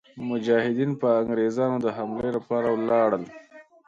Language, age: Pashto, 30-39